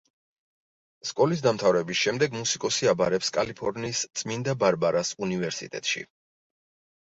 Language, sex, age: Georgian, male, 40-49